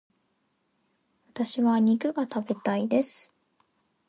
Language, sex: Japanese, female